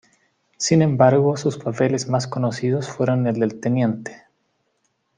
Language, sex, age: Spanish, male, 40-49